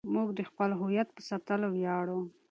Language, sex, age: Pashto, female, 19-29